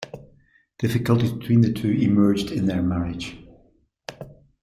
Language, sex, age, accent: English, male, 60-69, Irish English